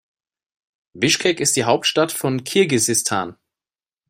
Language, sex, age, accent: German, male, 30-39, Deutschland Deutsch